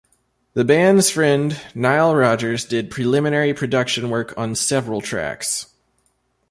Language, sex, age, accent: English, male, 19-29, United States English